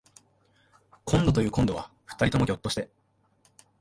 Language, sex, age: Japanese, male, 19-29